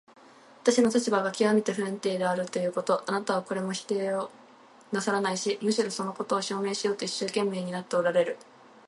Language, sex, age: Japanese, female, 19-29